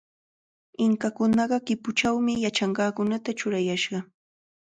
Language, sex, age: Cajatambo North Lima Quechua, female, 19-29